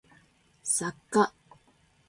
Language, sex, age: Japanese, female, 19-29